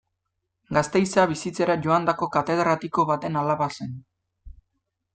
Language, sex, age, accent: Basque, male, 19-29, Mendebalekoa (Araba, Bizkaia, Gipuzkoako mendebaleko herri batzuk)